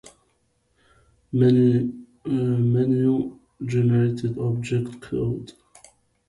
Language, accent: English, United States English